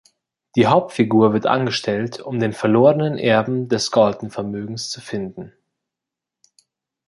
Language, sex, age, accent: German, male, 19-29, Deutschland Deutsch